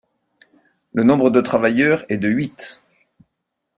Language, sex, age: French, male, 60-69